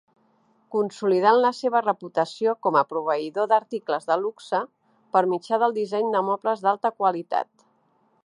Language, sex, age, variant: Catalan, female, 50-59, Central